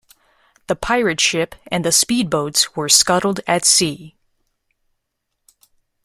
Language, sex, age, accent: English, female, 30-39, United States English